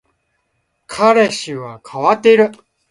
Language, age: Japanese, 40-49